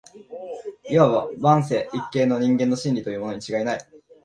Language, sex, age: Japanese, male, 19-29